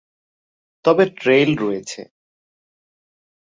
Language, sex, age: Bengali, male, 30-39